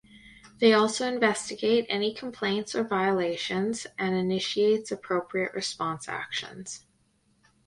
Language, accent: English, Canadian English